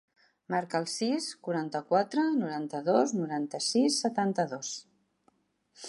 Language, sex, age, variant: Catalan, female, 60-69, Central